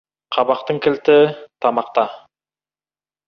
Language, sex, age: Kazakh, male, 19-29